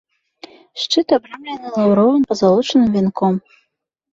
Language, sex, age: Belarusian, female, under 19